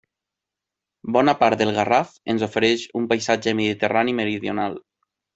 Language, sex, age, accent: Catalan, male, 30-39, valencià